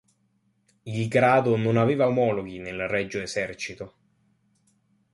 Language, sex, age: Italian, male, under 19